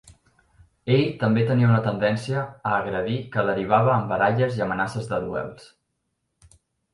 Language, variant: Catalan, Central